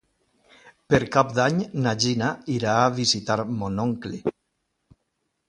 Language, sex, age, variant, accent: Catalan, male, 50-59, Valencià central, valencià